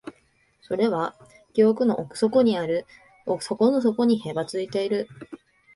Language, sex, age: Japanese, female, 19-29